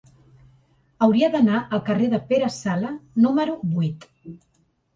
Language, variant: Catalan, Central